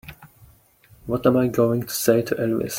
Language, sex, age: English, male, 30-39